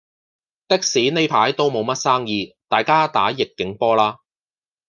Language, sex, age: Cantonese, male, 40-49